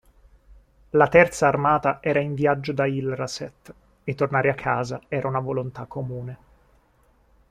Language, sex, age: Italian, male, 19-29